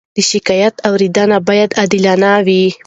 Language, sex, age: Pashto, female, 19-29